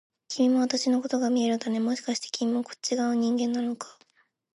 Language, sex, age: Japanese, female, under 19